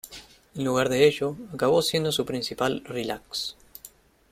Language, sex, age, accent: Spanish, male, 19-29, Rioplatense: Argentina, Uruguay, este de Bolivia, Paraguay